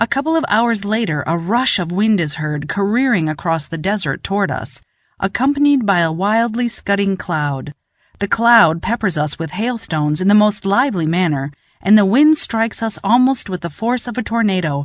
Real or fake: real